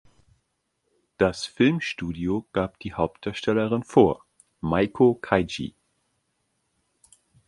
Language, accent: German, Deutschland Deutsch